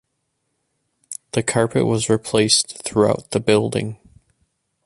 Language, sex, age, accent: English, male, 30-39, United States English